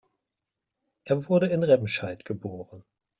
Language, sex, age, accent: German, male, 40-49, Deutschland Deutsch